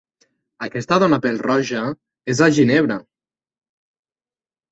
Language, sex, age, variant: Catalan, male, 19-29, Nord-Occidental